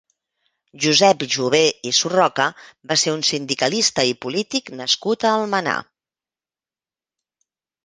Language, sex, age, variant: Catalan, female, 50-59, Central